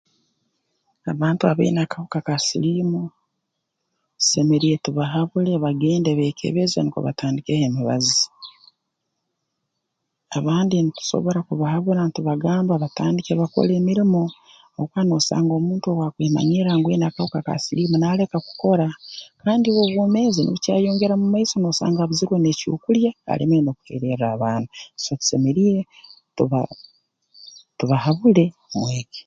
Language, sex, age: Tooro, female, 40-49